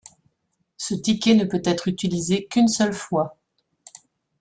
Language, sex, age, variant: French, female, 50-59, Français de métropole